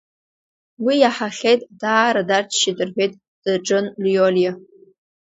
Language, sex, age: Abkhazian, female, 30-39